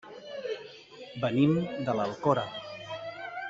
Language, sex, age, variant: Catalan, male, 30-39, Central